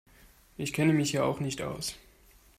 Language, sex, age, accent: German, male, 19-29, Deutschland Deutsch